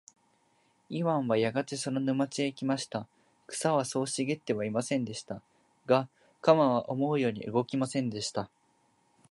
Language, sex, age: Japanese, male, 19-29